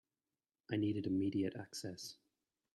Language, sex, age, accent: English, male, 30-39, Irish English